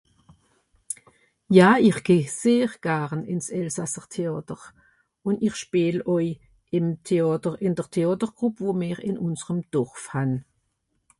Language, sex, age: Swiss German, female, 60-69